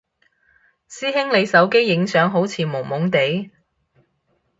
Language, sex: Cantonese, female